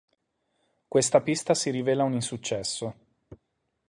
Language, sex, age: Italian, male, 30-39